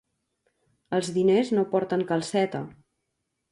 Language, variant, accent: Catalan, Central, central